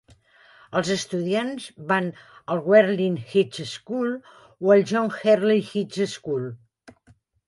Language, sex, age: Catalan, female, 60-69